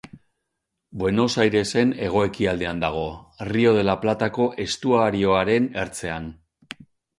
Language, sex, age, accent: Basque, male, 50-59, Erdialdekoa edo Nafarra (Gipuzkoa, Nafarroa)